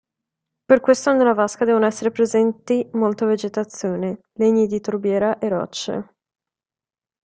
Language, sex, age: Italian, female, 19-29